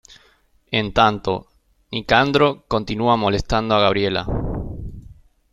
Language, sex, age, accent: Spanish, male, 19-29, Rioplatense: Argentina, Uruguay, este de Bolivia, Paraguay